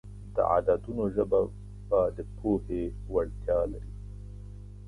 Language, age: Pashto, 40-49